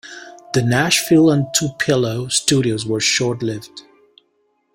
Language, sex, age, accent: English, male, 30-39, United States English